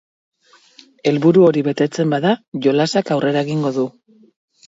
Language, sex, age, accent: Basque, female, 40-49, Mendebalekoa (Araba, Bizkaia, Gipuzkoako mendebaleko herri batzuk)